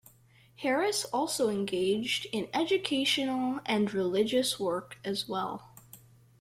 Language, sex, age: English, male, under 19